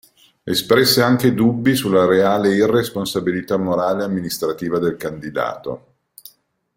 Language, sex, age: Italian, male, 50-59